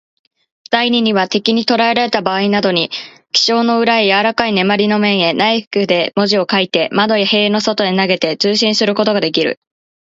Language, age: Japanese, 19-29